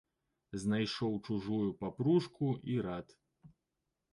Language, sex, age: Belarusian, male, 19-29